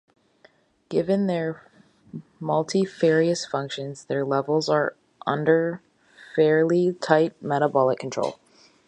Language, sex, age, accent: English, female, under 19, United States English